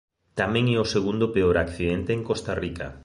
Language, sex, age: Galician, male, 40-49